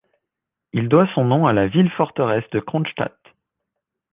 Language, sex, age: French, male, 30-39